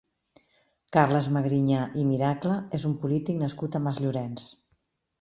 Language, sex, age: Catalan, female, 50-59